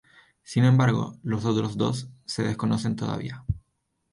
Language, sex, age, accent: Spanish, male, 19-29, Chileno: Chile, Cuyo